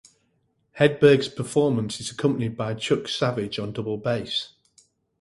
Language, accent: English, England English